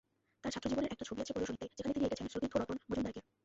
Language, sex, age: Bengali, female, 19-29